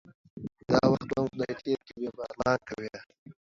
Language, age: Pashto, under 19